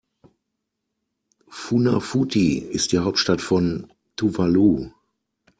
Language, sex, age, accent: German, male, 40-49, Deutschland Deutsch